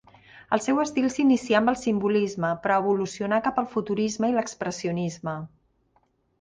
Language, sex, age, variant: Catalan, female, 50-59, Central